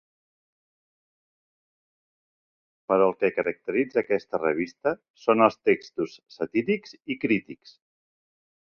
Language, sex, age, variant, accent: Catalan, male, 40-49, Central, central